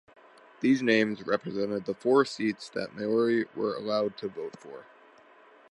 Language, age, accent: English, 19-29, United States English